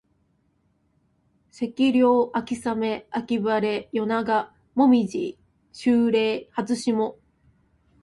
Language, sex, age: Japanese, female, 19-29